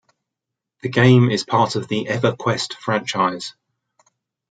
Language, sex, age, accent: English, male, 60-69, England English